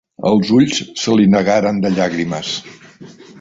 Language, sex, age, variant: Catalan, male, 70-79, Central